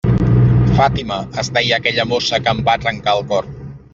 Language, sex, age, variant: Catalan, male, 30-39, Central